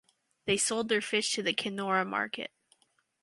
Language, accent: English, Canadian English